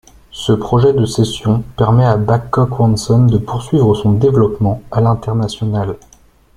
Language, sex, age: French, male, 19-29